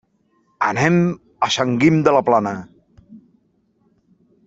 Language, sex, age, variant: Catalan, male, 40-49, Central